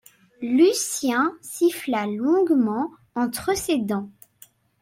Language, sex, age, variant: French, female, under 19, Français de métropole